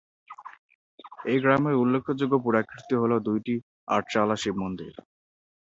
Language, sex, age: Bengali, male, under 19